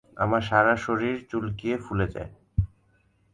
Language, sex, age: Bengali, male, 19-29